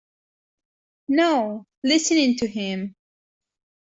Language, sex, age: English, female, 19-29